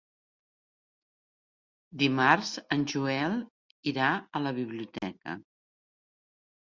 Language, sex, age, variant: Catalan, female, 60-69, Central